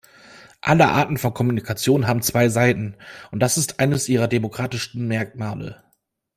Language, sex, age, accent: German, male, 30-39, Deutschland Deutsch